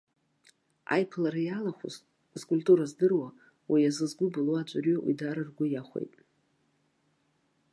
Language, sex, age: Abkhazian, female, 50-59